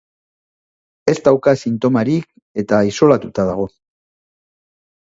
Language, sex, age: Basque, male, 50-59